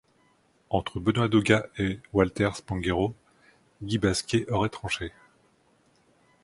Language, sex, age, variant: French, male, 30-39, Français de métropole